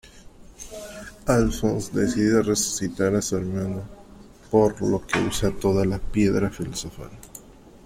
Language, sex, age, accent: Spanish, male, 30-39, Caribe: Cuba, Venezuela, Puerto Rico, República Dominicana, Panamá, Colombia caribeña, México caribeño, Costa del golfo de México